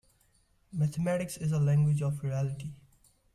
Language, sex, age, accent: English, male, 19-29, India and South Asia (India, Pakistan, Sri Lanka)